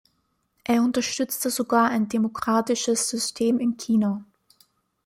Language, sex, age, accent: German, female, 19-29, Österreichisches Deutsch